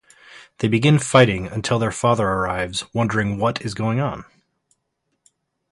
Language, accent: English, United States English